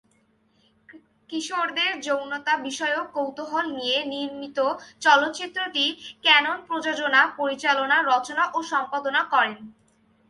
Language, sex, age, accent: Bengali, female, 19-29, Bangla